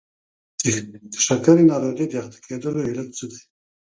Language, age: Pashto, 60-69